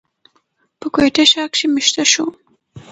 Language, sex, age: Pashto, female, 19-29